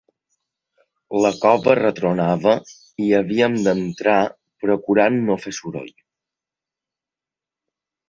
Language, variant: Catalan, Balear